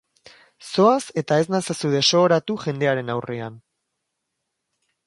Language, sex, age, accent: Basque, male, 19-29, Erdialdekoa edo Nafarra (Gipuzkoa, Nafarroa)